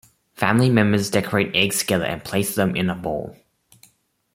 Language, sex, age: English, male, 19-29